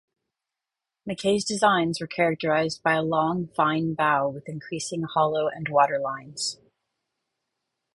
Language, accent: English, United States English